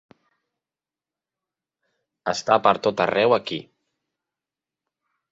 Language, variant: Catalan, Central